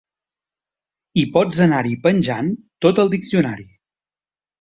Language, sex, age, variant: Catalan, male, 30-39, Central